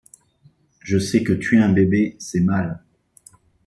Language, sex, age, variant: French, male, 40-49, Français de métropole